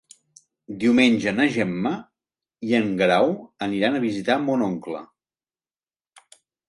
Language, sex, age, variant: Catalan, male, 40-49, Central